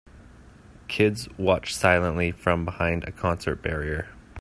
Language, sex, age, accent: English, male, 19-29, Canadian English